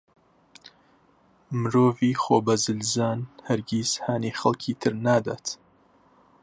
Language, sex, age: Central Kurdish, male, 19-29